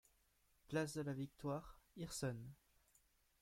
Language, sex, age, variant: French, male, under 19, Français de métropole